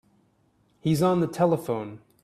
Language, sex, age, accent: English, male, 30-39, Canadian English